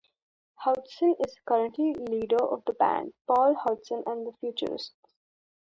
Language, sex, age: English, female, under 19